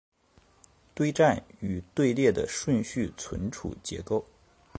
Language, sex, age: Chinese, male, 30-39